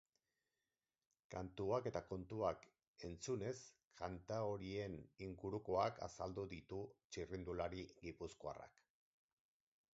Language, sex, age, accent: Basque, male, 60-69, Erdialdekoa edo Nafarra (Gipuzkoa, Nafarroa)